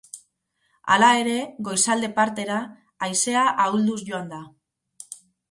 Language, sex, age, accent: Basque, female, 40-49, Mendebalekoa (Araba, Bizkaia, Gipuzkoako mendebaleko herri batzuk)